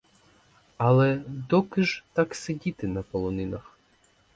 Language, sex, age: Ukrainian, male, 19-29